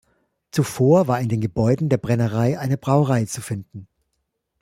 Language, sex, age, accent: German, male, 40-49, Deutschland Deutsch